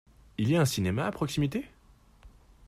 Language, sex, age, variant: French, male, 19-29, Français de métropole